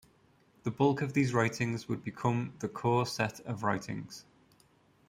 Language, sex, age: English, male, 30-39